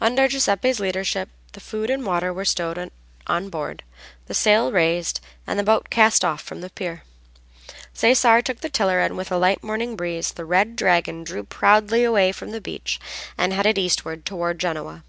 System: none